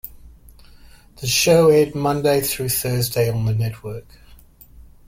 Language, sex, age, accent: English, male, 50-59, Australian English